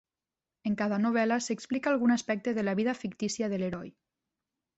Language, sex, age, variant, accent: Catalan, female, 19-29, Nord-Occidental, Tortosí